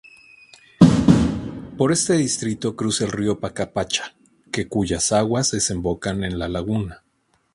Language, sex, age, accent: Spanish, male, 40-49, México